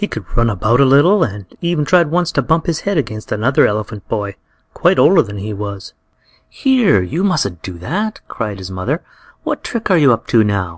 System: none